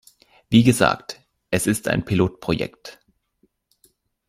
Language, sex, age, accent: German, male, 19-29, Deutschland Deutsch